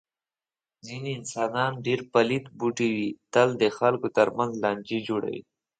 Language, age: Pashto, under 19